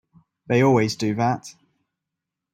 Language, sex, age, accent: English, male, 19-29, England English